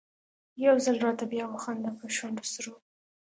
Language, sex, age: Pashto, female, 19-29